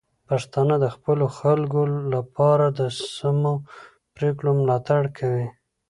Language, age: Pashto, 30-39